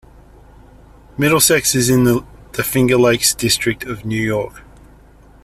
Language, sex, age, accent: English, male, 30-39, Australian English